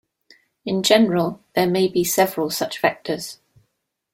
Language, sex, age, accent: English, female, 19-29, England English